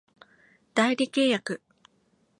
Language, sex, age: Japanese, female, 19-29